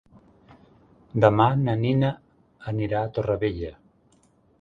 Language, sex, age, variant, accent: Catalan, male, 40-49, Central, central